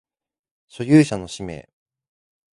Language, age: Japanese, 19-29